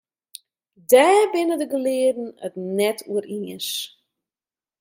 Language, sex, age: Western Frisian, female, 40-49